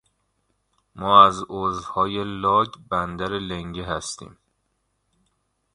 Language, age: Persian, 40-49